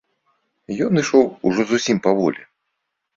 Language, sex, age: Belarusian, male, 40-49